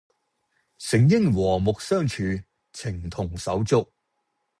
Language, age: Cantonese, 40-49